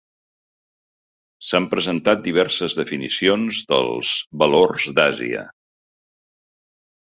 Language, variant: Catalan, Central